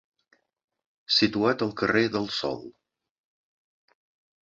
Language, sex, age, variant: Catalan, male, 60-69, Central